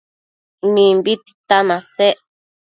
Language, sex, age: Matsés, female, under 19